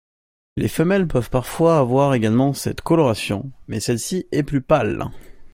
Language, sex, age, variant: French, male, under 19, Français de métropole